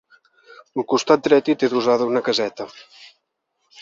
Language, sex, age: Catalan, male, 19-29